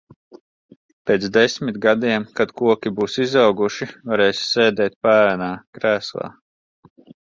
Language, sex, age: Latvian, male, 30-39